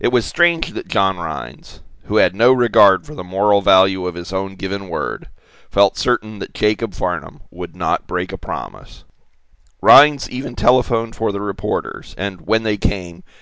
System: none